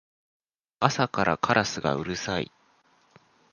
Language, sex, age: Japanese, male, 19-29